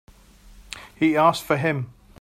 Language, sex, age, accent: English, male, 50-59, England English